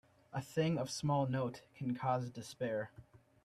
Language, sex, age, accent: English, male, 19-29, United States English